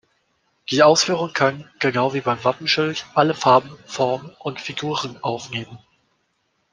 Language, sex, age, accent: German, male, 19-29, Deutschland Deutsch